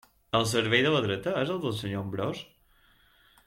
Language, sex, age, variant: Catalan, male, 30-39, Balear